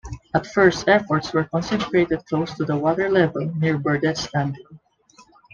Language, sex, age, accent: English, male, 19-29, Filipino